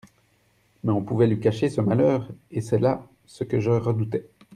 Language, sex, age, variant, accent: French, male, 30-39, Français d'Europe, Français de Belgique